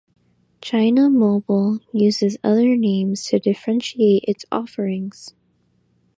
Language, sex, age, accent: English, female, under 19, United States English